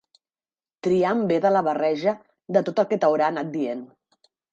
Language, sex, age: Catalan, female, 30-39